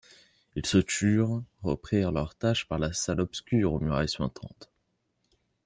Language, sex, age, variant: French, male, 19-29, Français de métropole